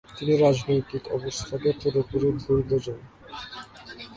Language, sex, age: Bengali, male, 19-29